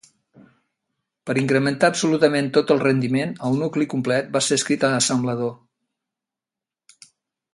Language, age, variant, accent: Catalan, 60-69, Central, central